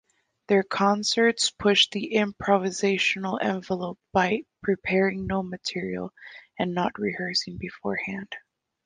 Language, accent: English, Canadian English